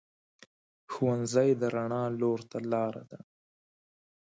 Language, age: Pashto, 19-29